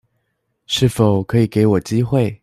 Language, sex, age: Chinese, male, 19-29